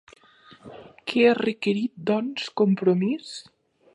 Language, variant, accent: Catalan, Nord-Occidental, nord-occidental